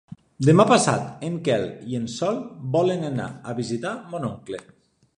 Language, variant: Catalan, Nord-Occidental